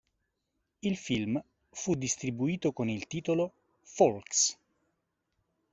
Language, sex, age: Italian, male, 40-49